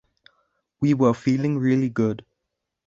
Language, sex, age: English, male, under 19